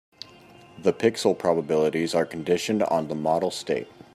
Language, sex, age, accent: English, male, 19-29, United States English